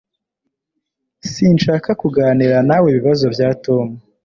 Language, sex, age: Kinyarwanda, male, 19-29